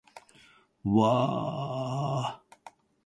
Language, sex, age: Japanese, male, 60-69